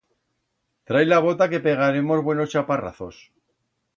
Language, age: Aragonese, 50-59